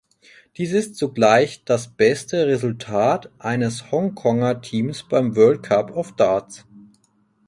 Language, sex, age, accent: German, male, 30-39, Deutschland Deutsch